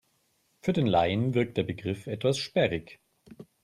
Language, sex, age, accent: German, male, 40-49, Deutschland Deutsch